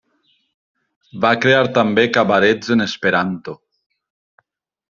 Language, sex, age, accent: Catalan, male, 50-59, valencià